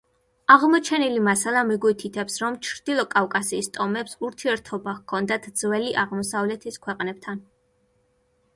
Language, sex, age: Georgian, female, 19-29